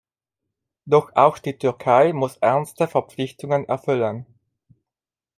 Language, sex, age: German, male, 30-39